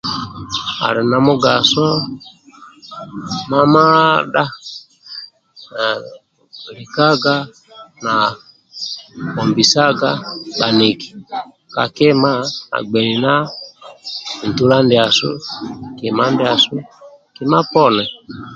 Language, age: Amba (Uganda), 30-39